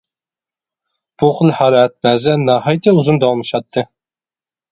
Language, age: Uyghur, 19-29